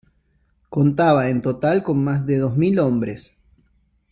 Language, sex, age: Spanish, male, 30-39